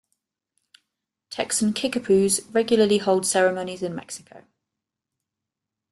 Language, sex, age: English, female, 30-39